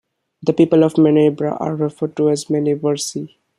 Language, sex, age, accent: English, male, under 19, India and South Asia (India, Pakistan, Sri Lanka)